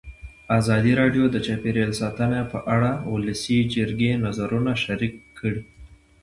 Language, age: Pashto, 19-29